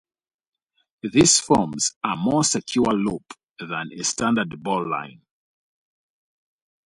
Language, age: English, 40-49